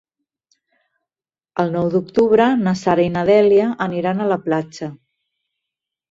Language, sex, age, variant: Catalan, female, 50-59, Central